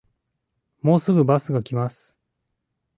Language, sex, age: Japanese, male, 30-39